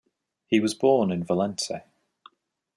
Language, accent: English, England English